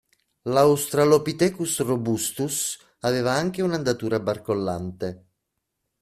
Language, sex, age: Italian, male, 50-59